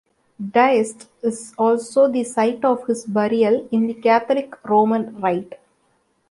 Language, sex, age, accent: English, female, 40-49, India and South Asia (India, Pakistan, Sri Lanka)